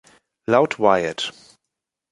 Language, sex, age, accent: German, male, 19-29, Deutschland Deutsch